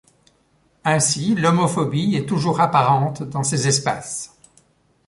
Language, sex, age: French, male, 70-79